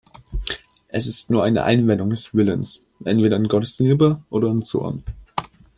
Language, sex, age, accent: German, male, under 19, Deutschland Deutsch